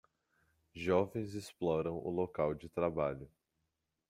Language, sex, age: Portuguese, male, 30-39